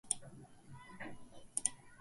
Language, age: Mongolian, 19-29